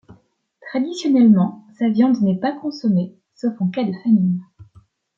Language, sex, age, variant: French, female, 19-29, Français de métropole